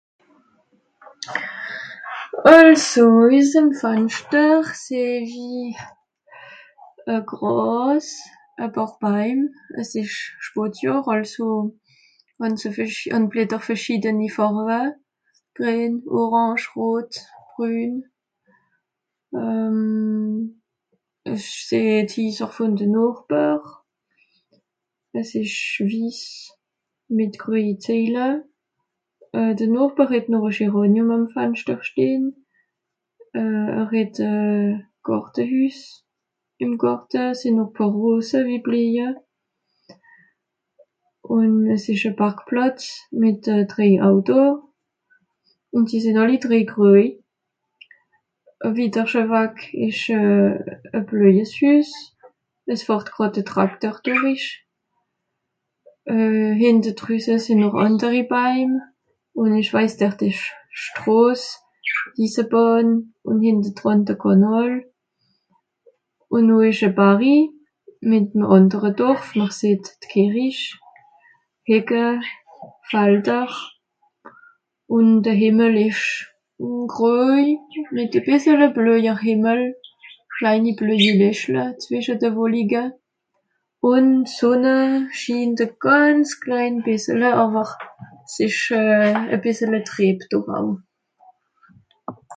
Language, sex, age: Swiss German, female, 30-39